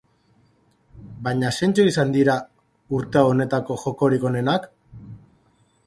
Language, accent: Basque, Mendebalekoa (Araba, Bizkaia, Gipuzkoako mendebaleko herri batzuk)